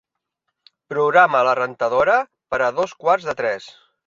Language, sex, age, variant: Catalan, male, 40-49, Central